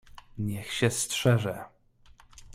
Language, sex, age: Polish, male, 30-39